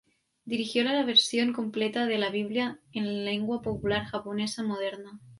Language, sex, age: Spanish, female, 19-29